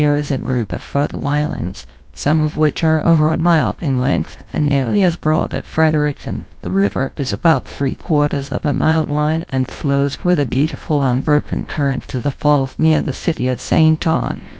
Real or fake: fake